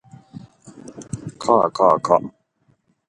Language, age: Japanese, 19-29